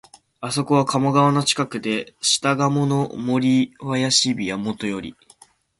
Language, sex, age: Japanese, male, 19-29